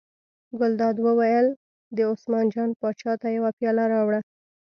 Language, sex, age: Pashto, female, 19-29